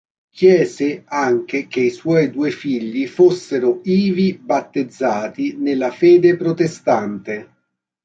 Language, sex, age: Italian, male, 40-49